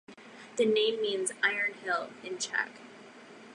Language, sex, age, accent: English, female, under 19, United States English